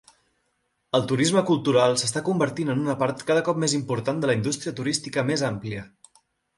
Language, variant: Catalan, Central